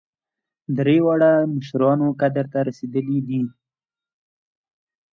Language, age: Pashto, 19-29